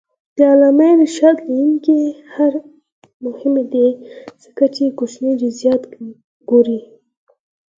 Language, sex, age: Pashto, female, under 19